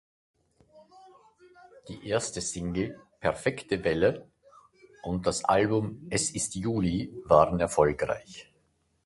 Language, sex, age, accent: German, male, 50-59, Österreichisches Deutsch